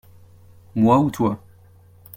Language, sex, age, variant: French, male, 30-39, Français de métropole